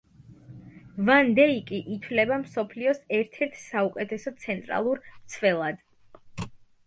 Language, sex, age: Georgian, female, 19-29